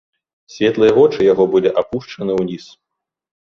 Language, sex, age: Belarusian, male, 40-49